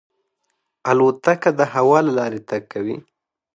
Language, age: Pashto, 19-29